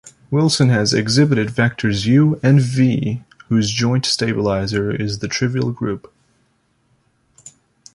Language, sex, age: English, male, 19-29